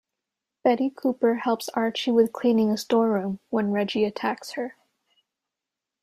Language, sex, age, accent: English, female, 19-29, United States English